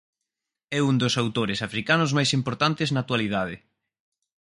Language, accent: Galician, Oriental (común en zona oriental); Normativo (estándar)